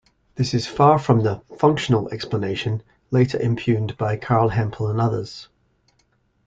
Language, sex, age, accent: English, male, 50-59, Scottish English